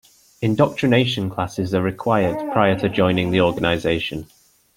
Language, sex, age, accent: English, male, 19-29, England English